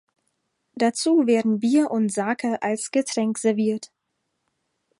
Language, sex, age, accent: German, female, 19-29, Deutschland Deutsch